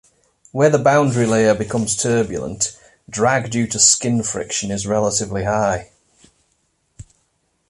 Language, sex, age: English, male, 40-49